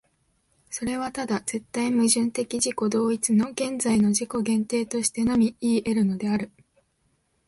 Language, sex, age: Japanese, female, 19-29